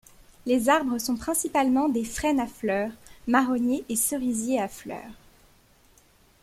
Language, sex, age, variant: French, female, 19-29, Français de métropole